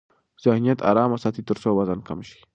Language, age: Pashto, under 19